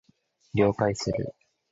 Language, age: Japanese, 19-29